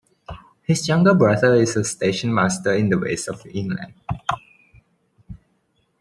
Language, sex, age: English, male, 19-29